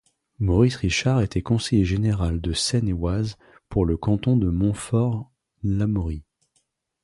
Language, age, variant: French, 30-39, Français de métropole